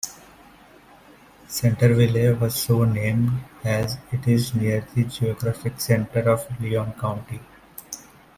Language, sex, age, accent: English, male, 19-29, India and South Asia (India, Pakistan, Sri Lanka)